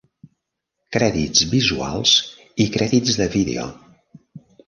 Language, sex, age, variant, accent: Catalan, male, 70-79, Central, central